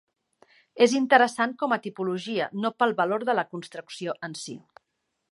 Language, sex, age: Catalan, female, 50-59